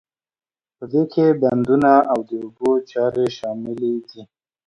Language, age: Pashto, 30-39